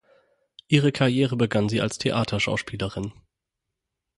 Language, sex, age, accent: German, male, 19-29, Deutschland Deutsch